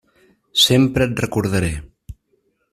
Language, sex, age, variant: Catalan, male, 30-39, Central